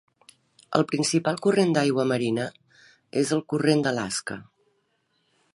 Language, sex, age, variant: Catalan, female, 50-59, Nord-Occidental